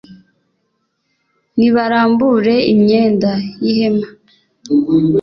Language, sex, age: Kinyarwanda, female, 40-49